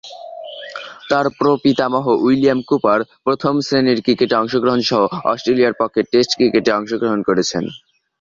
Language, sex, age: Bengali, male, under 19